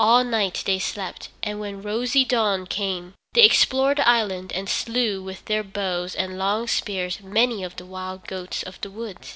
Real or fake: real